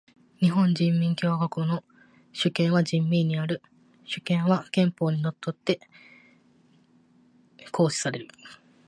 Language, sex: Japanese, female